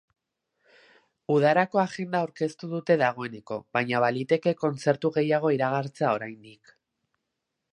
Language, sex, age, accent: Basque, male, 19-29, Erdialdekoa edo Nafarra (Gipuzkoa, Nafarroa)